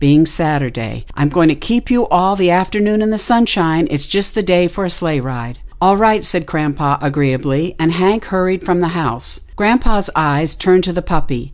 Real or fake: real